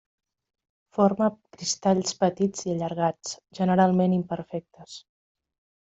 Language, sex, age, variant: Catalan, female, 40-49, Central